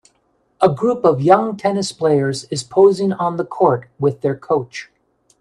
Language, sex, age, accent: English, male, 50-59, United States English